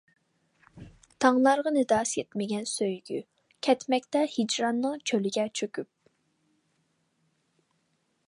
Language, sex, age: Uyghur, female, under 19